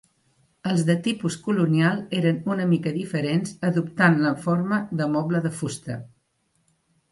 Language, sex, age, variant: Catalan, female, 60-69, Central